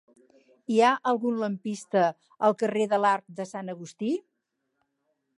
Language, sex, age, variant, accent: Catalan, female, 60-69, Central, Català central